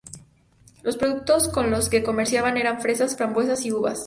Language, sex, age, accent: Spanish, female, 19-29, México